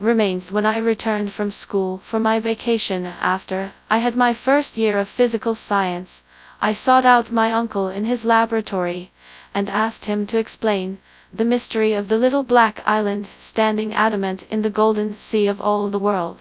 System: TTS, FastPitch